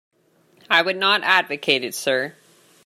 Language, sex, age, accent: English, female, 19-29, Canadian English